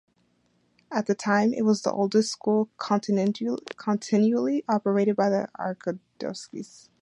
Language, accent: English, United States English